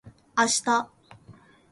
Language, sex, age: Japanese, female, 19-29